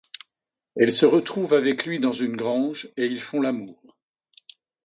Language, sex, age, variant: French, male, 70-79, Français de métropole